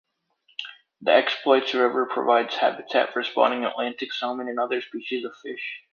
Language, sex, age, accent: English, male, 19-29, United States English